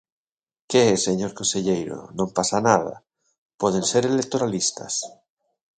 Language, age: Galician, 40-49